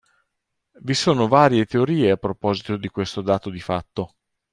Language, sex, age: Italian, male, 40-49